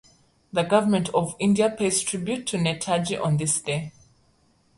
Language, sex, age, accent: English, female, 30-39, Southern African (South Africa, Zimbabwe, Namibia)